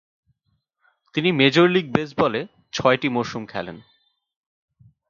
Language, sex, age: Bengali, male, 19-29